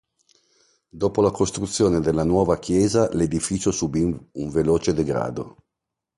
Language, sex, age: Italian, male, 50-59